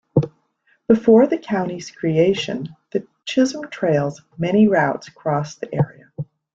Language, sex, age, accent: English, female, 50-59, United States English